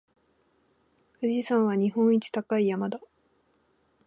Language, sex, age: Japanese, female, under 19